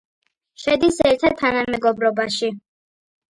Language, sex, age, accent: Georgian, female, 40-49, ჩვეულებრივი